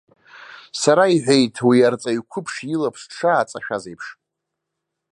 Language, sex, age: Abkhazian, male, 19-29